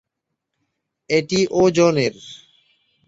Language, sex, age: Bengali, male, 30-39